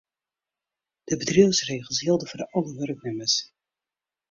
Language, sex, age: Western Frisian, female, 30-39